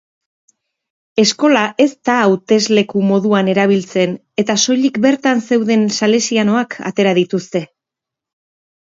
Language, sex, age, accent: Basque, female, 40-49, Erdialdekoa edo Nafarra (Gipuzkoa, Nafarroa)